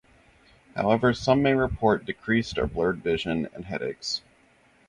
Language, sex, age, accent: English, female, 30-39, United States English